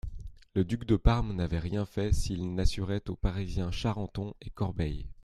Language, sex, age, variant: French, male, 30-39, Français de métropole